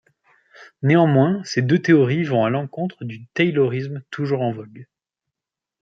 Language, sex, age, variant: French, male, 19-29, Français de métropole